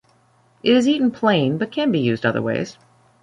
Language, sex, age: English, female, 40-49